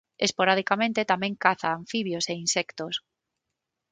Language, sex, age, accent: Galician, female, 40-49, Normativo (estándar); Neofalante